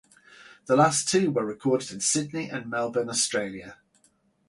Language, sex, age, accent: English, male, 40-49, England English